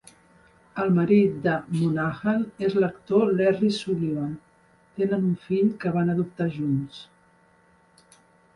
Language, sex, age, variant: Catalan, female, 50-59, Central